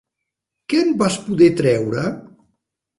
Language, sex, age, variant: Catalan, male, 60-69, Septentrional